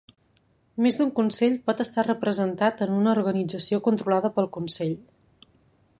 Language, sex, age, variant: Catalan, female, 19-29, Central